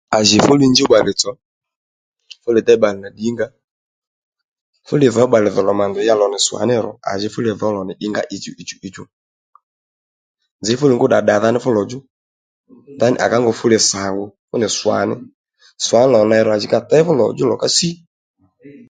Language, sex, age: Lendu, female, 30-39